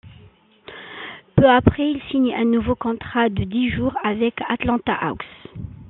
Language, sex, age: French, female, 40-49